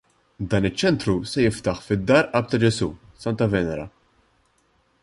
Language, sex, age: Maltese, male, 19-29